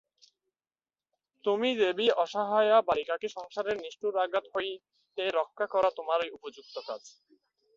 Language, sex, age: Bengali, male, 19-29